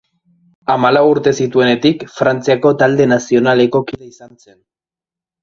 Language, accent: Basque, Erdialdekoa edo Nafarra (Gipuzkoa, Nafarroa)